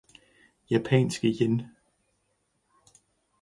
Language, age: Danish, 40-49